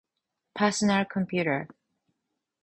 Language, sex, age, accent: Japanese, female, 40-49, 標準語